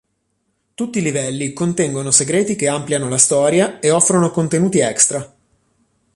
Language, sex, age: Italian, male, 30-39